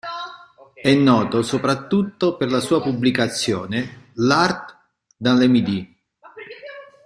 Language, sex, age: Italian, male, 40-49